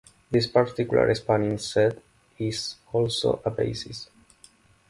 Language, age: English, 19-29